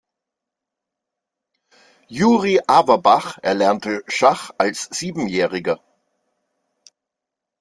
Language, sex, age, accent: German, male, 40-49, Österreichisches Deutsch